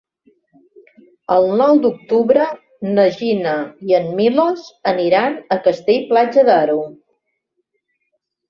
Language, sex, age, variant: Catalan, female, 50-59, Central